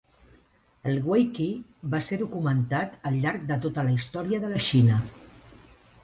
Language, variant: Catalan, Central